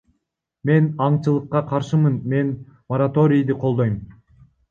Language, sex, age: Kyrgyz, male, under 19